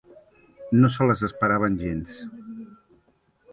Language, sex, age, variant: Catalan, male, 50-59, Central